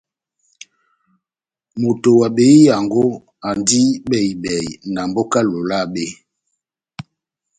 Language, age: Batanga, 70-79